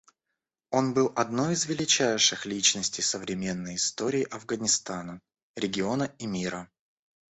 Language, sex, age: Russian, male, 19-29